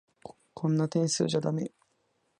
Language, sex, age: Japanese, female, 90+